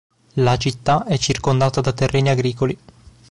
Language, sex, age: Italian, male, 19-29